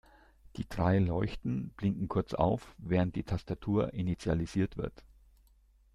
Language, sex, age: German, male, 60-69